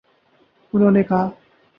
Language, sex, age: Urdu, male, 19-29